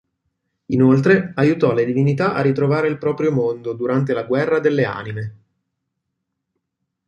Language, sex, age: Italian, male, 30-39